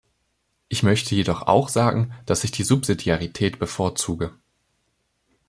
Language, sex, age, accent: German, male, 19-29, Deutschland Deutsch